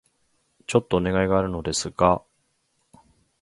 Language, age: Japanese, 40-49